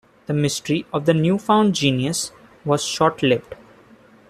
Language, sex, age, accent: English, male, 19-29, India and South Asia (India, Pakistan, Sri Lanka)